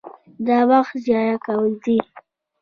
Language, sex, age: Pashto, female, under 19